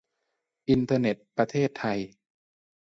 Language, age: Thai, 19-29